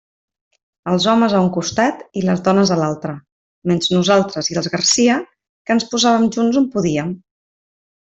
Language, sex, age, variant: Catalan, female, 30-39, Central